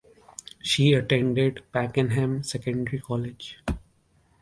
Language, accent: English, India and South Asia (India, Pakistan, Sri Lanka)